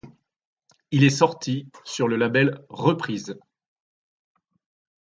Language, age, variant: French, 50-59, Français de métropole